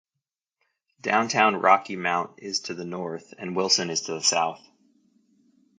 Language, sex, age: English, male, 30-39